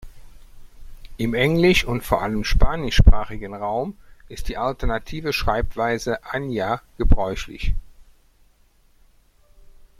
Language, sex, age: German, male, 50-59